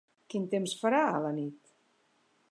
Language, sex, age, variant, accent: Catalan, female, 60-69, Central, central